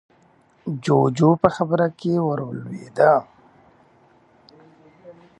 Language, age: Pashto, 19-29